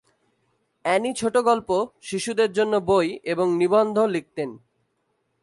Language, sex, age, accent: Bengali, male, 19-29, fluent